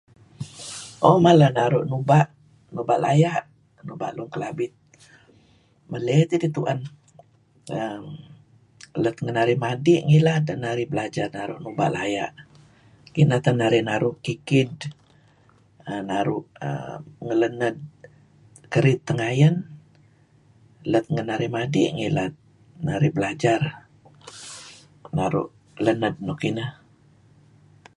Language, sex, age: Kelabit, female, 60-69